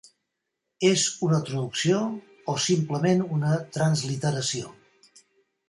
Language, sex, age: Catalan, male, 80-89